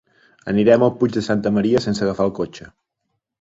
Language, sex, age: Catalan, male, 40-49